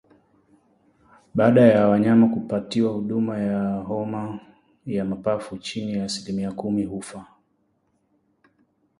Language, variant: Swahili, Kiswahili Sanifu (EA)